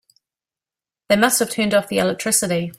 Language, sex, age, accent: English, female, 30-39, New Zealand English